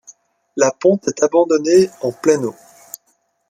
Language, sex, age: French, male, under 19